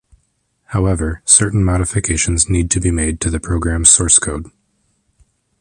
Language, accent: English, United States English